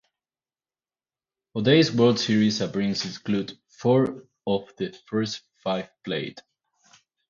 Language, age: English, 19-29